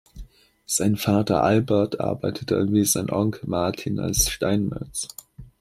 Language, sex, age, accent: German, male, under 19, Deutschland Deutsch